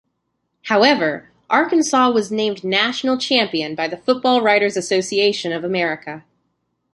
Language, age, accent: English, 19-29, United States English